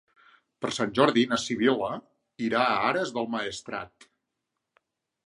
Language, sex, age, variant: Catalan, male, 40-49, Central